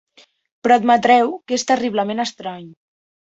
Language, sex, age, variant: Catalan, female, under 19, Central